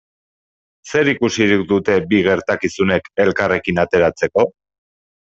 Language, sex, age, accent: Basque, male, 30-39, Erdialdekoa edo Nafarra (Gipuzkoa, Nafarroa)